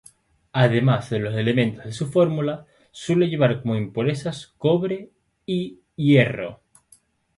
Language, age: Spanish, 19-29